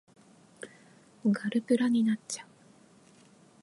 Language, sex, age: Japanese, female, 30-39